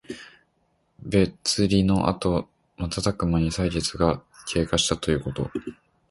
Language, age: Japanese, under 19